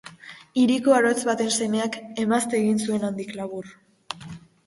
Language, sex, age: Basque, female, under 19